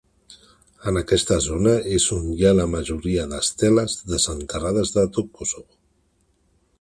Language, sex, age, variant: Catalan, male, 40-49, Central